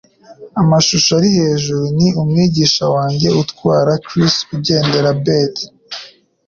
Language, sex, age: Kinyarwanda, male, under 19